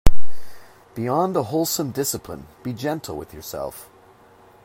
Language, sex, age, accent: English, male, 40-49, United States English